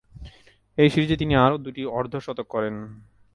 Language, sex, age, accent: Bengali, male, 19-29, Native